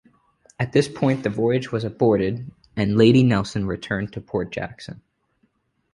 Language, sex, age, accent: English, male, 19-29, United States English